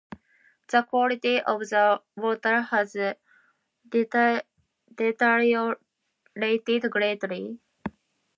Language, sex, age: English, female, 19-29